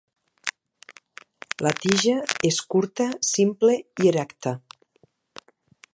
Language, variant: Catalan, Nord-Occidental